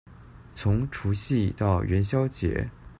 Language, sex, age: Chinese, male, 30-39